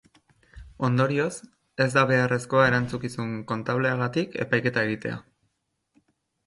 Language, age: Basque, 90+